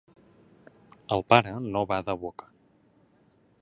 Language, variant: Catalan, Central